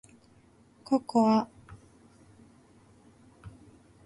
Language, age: Japanese, 19-29